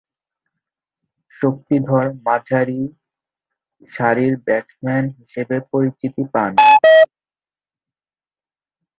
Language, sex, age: Bengali, male, under 19